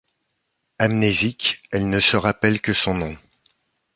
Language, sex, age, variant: French, male, 60-69, Français de métropole